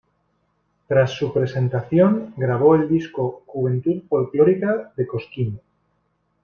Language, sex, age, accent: Spanish, male, 30-39, España: Norte peninsular (Asturias, Castilla y León, Cantabria, País Vasco, Navarra, Aragón, La Rioja, Guadalajara, Cuenca)